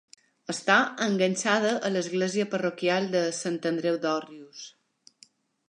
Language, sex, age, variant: Catalan, female, 40-49, Balear